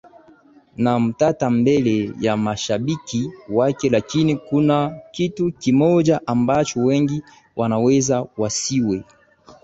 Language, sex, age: Swahili, male, 19-29